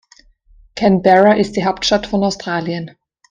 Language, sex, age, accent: German, female, 30-39, Österreichisches Deutsch